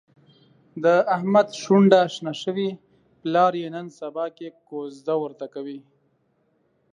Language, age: Pashto, 30-39